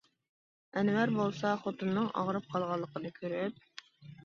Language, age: Uyghur, 30-39